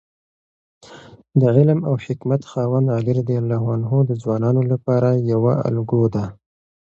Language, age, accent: Pashto, 30-39, پکتیا ولایت، احمدزی